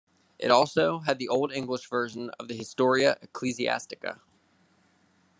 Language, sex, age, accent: English, male, 30-39, United States English